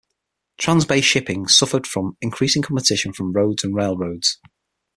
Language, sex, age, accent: English, male, 40-49, England English